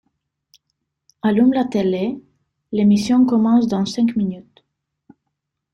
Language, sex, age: French, female, 30-39